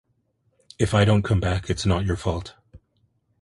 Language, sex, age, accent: English, male, 40-49, United States English